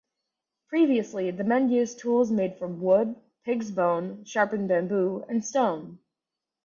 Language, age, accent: English, under 19, United States English